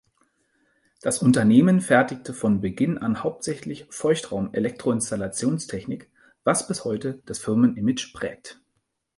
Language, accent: German, Deutschland Deutsch